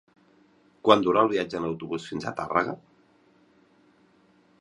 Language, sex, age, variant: Catalan, male, 30-39, Central